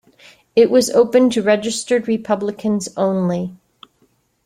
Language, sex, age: English, female, 50-59